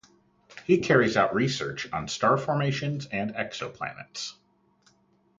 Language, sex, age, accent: English, male, 30-39, United States English